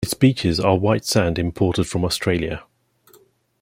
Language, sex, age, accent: English, male, 50-59, England English